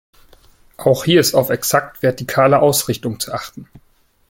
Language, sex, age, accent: German, male, 19-29, Deutschland Deutsch